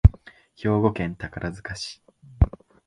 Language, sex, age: Japanese, male, 19-29